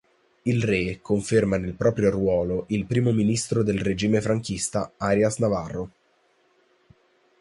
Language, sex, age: Italian, male, under 19